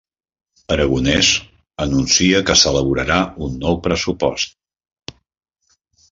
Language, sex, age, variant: Catalan, male, 50-59, Central